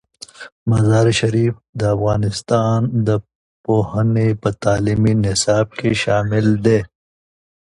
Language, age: Pashto, 40-49